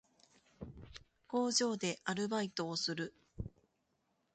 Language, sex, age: Japanese, female, 30-39